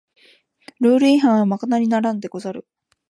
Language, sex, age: Japanese, female, 19-29